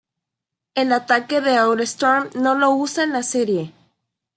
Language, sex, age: Spanish, female, 19-29